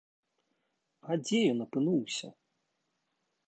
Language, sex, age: Belarusian, male, 40-49